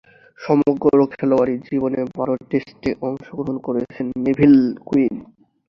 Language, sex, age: Bengali, male, 19-29